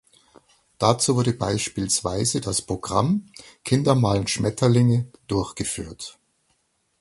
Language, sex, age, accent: German, male, 50-59, Deutschland Deutsch